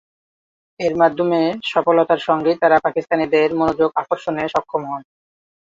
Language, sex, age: Bengali, male, 19-29